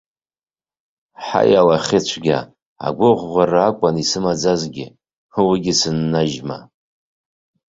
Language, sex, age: Abkhazian, male, 40-49